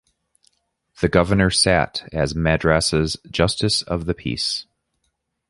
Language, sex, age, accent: English, male, 30-39, United States English